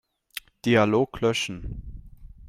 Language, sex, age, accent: German, male, 19-29, Deutschland Deutsch